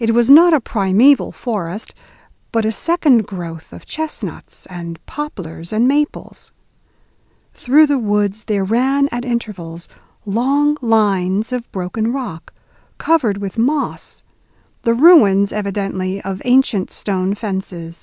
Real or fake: real